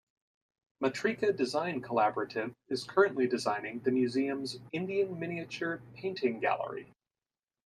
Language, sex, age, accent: English, male, 30-39, United States English